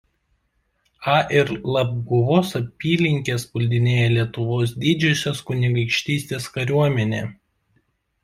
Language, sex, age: Lithuanian, male, 19-29